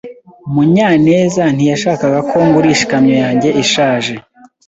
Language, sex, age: Kinyarwanda, male, 19-29